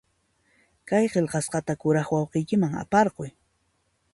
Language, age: Puno Quechua, 50-59